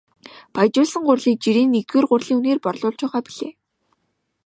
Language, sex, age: Mongolian, female, 19-29